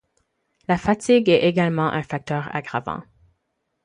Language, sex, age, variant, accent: French, female, 19-29, Français d'Amérique du Nord, Français du Canada